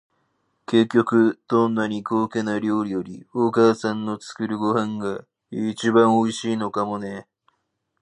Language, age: Japanese, 19-29